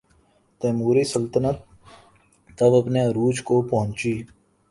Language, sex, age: Urdu, male, 19-29